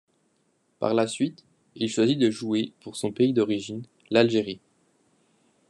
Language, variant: French, Français de métropole